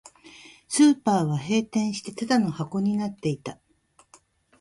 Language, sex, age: Japanese, female, 50-59